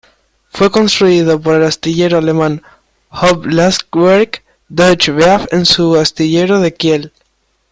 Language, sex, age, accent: Spanish, male, under 19, España: Sur peninsular (Andalucia, Extremadura, Murcia)